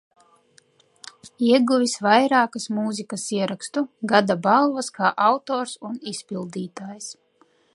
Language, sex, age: Latvian, female, 19-29